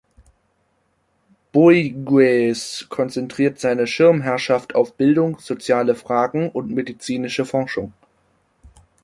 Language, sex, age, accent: German, male, under 19, Deutschland Deutsch